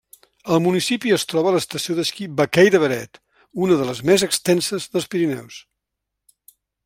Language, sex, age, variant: Catalan, male, 70-79, Central